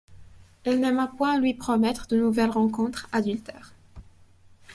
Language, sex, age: French, female, under 19